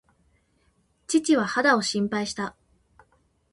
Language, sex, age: Japanese, female, 19-29